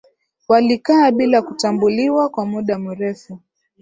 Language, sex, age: Swahili, female, 19-29